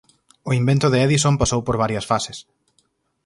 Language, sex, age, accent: Galician, male, 30-39, Central (gheada)